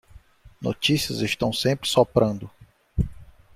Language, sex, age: Portuguese, male, 40-49